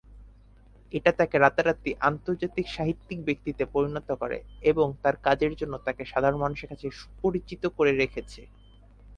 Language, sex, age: Bengali, male, 19-29